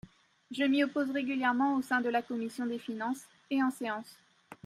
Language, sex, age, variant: French, female, 30-39, Français de métropole